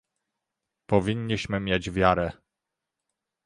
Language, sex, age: Polish, male, 30-39